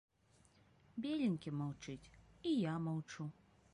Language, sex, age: Belarusian, female, 30-39